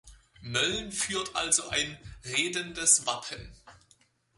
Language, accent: German, Deutschland Deutsch